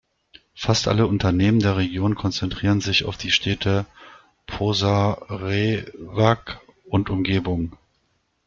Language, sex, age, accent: German, male, 40-49, Deutschland Deutsch